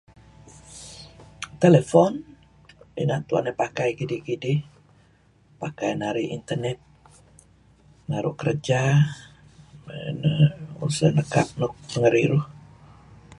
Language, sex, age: Kelabit, female, 60-69